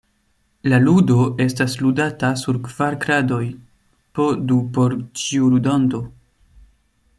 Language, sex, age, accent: Esperanto, male, 19-29, Internacia